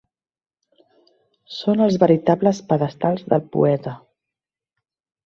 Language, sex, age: Catalan, female, 40-49